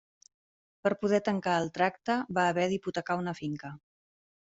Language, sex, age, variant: Catalan, female, 30-39, Central